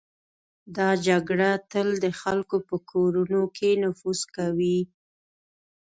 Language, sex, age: Pashto, female, 19-29